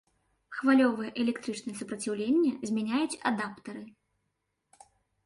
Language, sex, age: Belarusian, female, 19-29